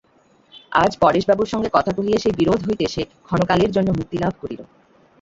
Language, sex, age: Bengali, female, 19-29